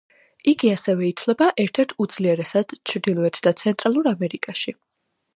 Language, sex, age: Georgian, female, 19-29